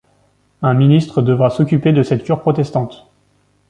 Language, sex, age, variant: French, male, 19-29, Français de métropole